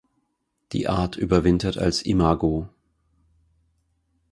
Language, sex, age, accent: German, male, 30-39, Deutschland Deutsch